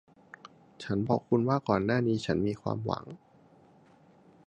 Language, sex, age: Thai, male, 30-39